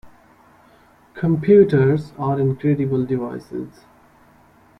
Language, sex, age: English, male, 19-29